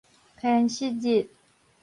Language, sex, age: Min Nan Chinese, female, 40-49